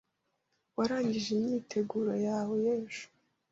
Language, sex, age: Kinyarwanda, female, 50-59